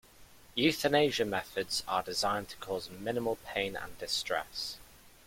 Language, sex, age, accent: English, male, 19-29, England English